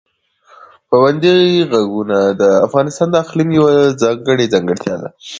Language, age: Pashto, 19-29